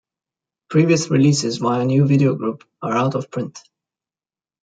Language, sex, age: English, male, 19-29